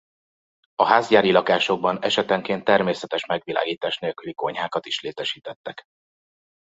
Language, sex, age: Hungarian, male, 30-39